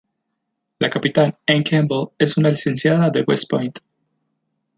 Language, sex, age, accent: Spanish, male, 19-29, México